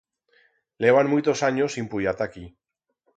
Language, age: Aragonese, 30-39